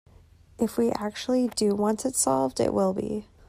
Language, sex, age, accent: English, female, 19-29, United States English